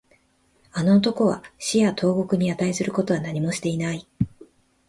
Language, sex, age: Japanese, female, 30-39